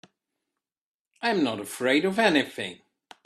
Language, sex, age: English, male, 30-39